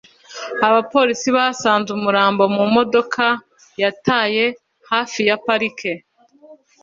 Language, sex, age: Kinyarwanda, female, 19-29